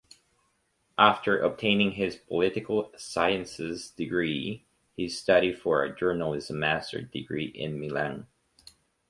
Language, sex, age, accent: English, male, 30-39, United States English